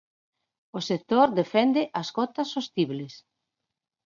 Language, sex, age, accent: Galician, female, 40-49, Normativo (estándar)